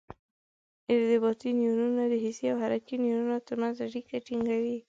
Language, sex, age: Pashto, female, 19-29